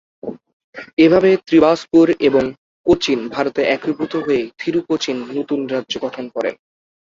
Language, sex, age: Bengali, male, under 19